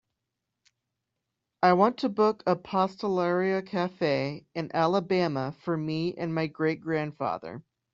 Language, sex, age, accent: English, male, 19-29, United States English